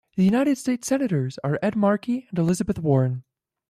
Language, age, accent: English, 19-29, United States English